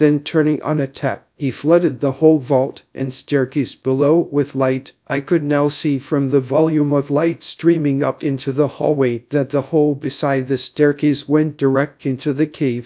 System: TTS, GradTTS